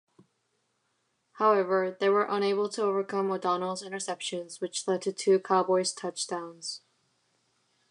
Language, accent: English, United States English